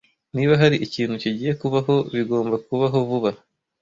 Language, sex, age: Kinyarwanda, male, 19-29